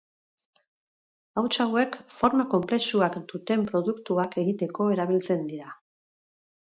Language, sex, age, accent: Basque, female, 50-59, Mendebalekoa (Araba, Bizkaia, Gipuzkoako mendebaleko herri batzuk)